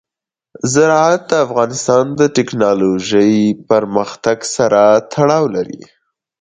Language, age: Pashto, 19-29